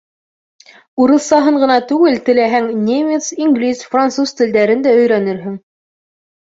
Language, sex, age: Bashkir, female, 19-29